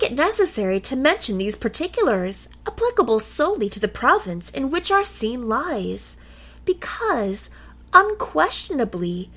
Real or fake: real